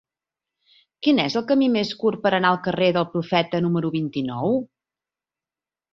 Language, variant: Catalan, Central